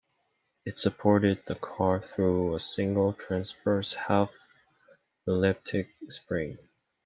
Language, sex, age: English, male, 19-29